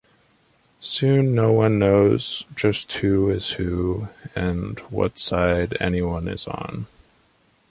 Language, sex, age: English, male, 19-29